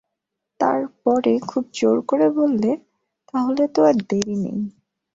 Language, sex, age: Bengali, female, under 19